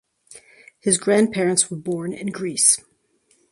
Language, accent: English, United States English